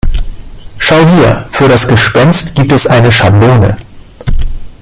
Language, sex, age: German, male, 50-59